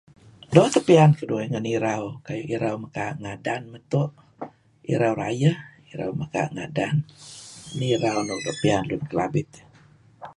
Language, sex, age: Kelabit, female, 60-69